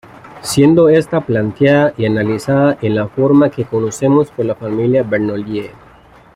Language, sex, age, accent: Spanish, male, 30-39, América central